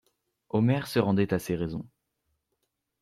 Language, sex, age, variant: French, male, under 19, Français de métropole